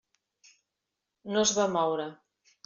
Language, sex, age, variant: Catalan, female, 50-59, Central